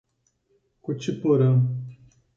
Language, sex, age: Portuguese, male, 50-59